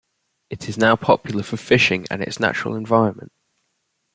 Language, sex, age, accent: English, male, under 19, England English